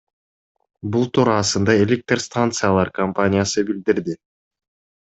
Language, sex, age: Kyrgyz, male, 19-29